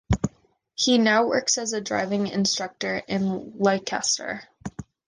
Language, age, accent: English, 19-29, United States English